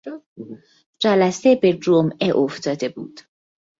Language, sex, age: Persian, female, 19-29